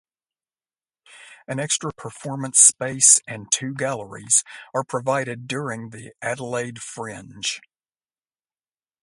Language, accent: English, United States English